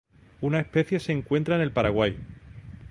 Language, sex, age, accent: Spanish, male, 40-49, España: Sur peninsular (Andalucia, Extremadura, Murcia)